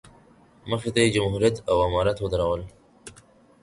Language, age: Pashto, 19-29